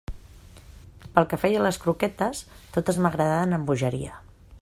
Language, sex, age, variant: Catalan, female, 40-49, Central